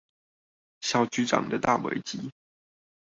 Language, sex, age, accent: Chinese, male, under 19, 出生地：新北市